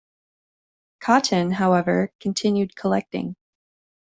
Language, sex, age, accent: English, female, 30-39, United States English